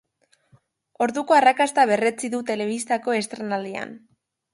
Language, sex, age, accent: Basque, female, under 19, Mendebalekoa (Araba, Bizkaia, Gipuzkoako mendebaleko herri batzuk)